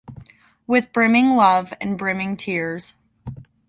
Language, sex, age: English, female, under 19